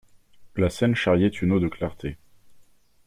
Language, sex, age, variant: French, male, 30-39, Français de métropole